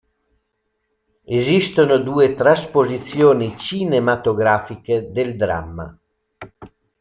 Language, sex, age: Italian, male, 60-69